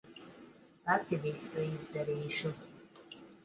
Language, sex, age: Latvian, female, 30-39